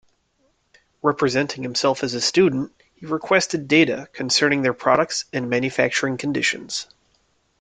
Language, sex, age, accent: English, male, 19-29, United States English